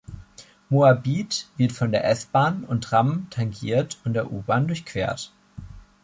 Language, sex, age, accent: German, male, 19-29, Deutschland Deutsch